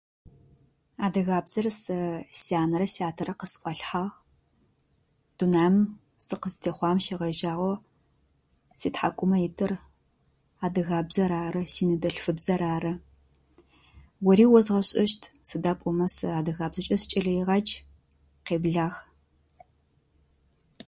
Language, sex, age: Adyghe, female, 30-39